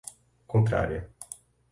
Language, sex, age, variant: Portuguese, male, 30-39, Portuguese (Brasil)